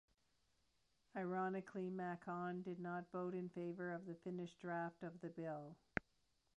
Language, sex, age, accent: English, female, 60-69, Canadian English